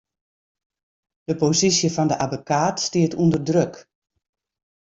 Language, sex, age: Western Frisian, female, 60-69